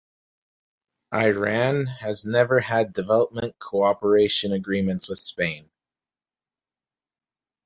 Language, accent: English, United States English